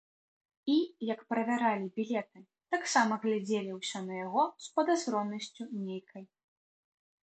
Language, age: Belarusian, 19-29